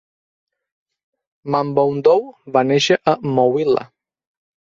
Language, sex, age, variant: Catalan, male, 30-39, Balear